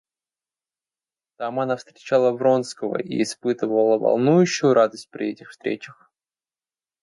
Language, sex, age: Russian, male, 19-29